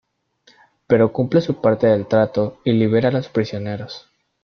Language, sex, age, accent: Spanish, male, under 19, Andino-Pacífico: Colombia, Perú, Ecuador, oeste de Bolivia y Venezuela andina